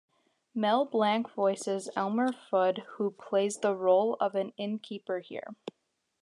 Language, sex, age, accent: English, female, under 19, United States English